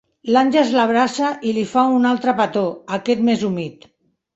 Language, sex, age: Catalan, female, 60-69